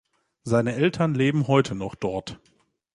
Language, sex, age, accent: German, male, 19-29, Deutschland Deutsch